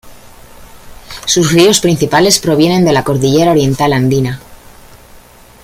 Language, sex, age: Spanish, female, 40-49